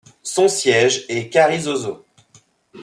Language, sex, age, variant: French, male, 30-39, Français de métropole